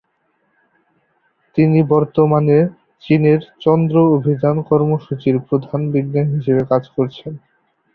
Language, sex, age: Bengali, male, under 19